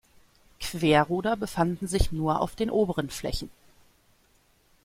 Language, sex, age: German, female, 30-39